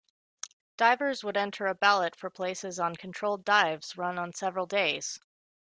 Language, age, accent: English, 30-39, United States English